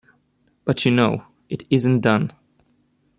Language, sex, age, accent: English, male, 19-29, United States English